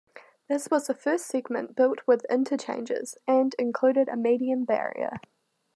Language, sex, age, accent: English, female, 19-29, New Zealand English